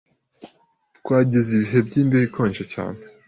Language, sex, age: Kinyarwanda, male, 19-29